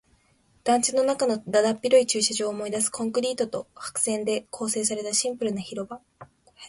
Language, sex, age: Japanese, female, 19-29